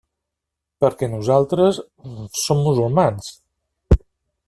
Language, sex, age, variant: Catalan, male, 50-59, Central